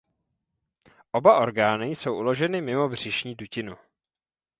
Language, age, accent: Czech, 19-29, pražský